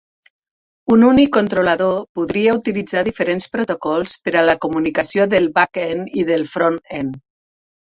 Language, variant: Catalan, Central